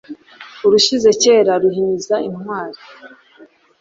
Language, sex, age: Kinyarwanda, female, 19-29